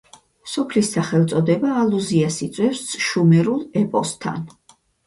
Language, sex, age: Georgian, female, 50-59